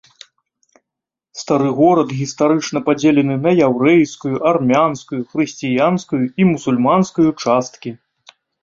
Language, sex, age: Belarusian, male, 40-49